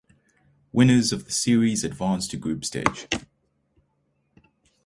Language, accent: English, Southern African (South Africa, Zimbabwe, Namibia)